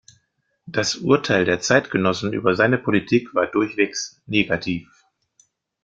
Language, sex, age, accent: German, male, 50-59, Deutschland Deutsch